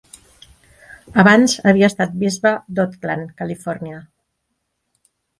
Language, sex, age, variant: Catalan, female, 60-69, Central